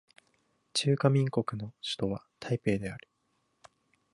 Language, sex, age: Japanese, male, 19-29